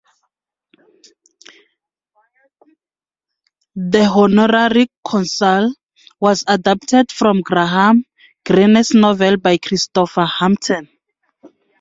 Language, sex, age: English, female, 30-39